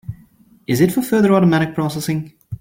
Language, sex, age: English, male, 30-39